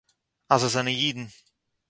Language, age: Yiddish, under 19